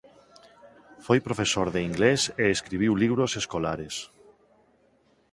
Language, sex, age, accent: Galician, male, 50-59, Neofalante